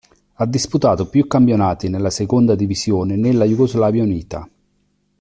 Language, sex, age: Italian, male, 50-59